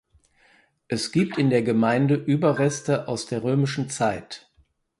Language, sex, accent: German, male, Deutschland Deutsch